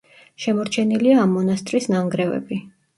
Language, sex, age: Georgian, female, 30-39